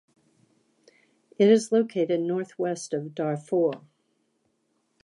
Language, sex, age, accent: English, female, 50-59, United States English